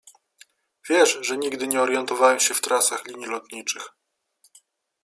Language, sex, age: Polish, male, 30-39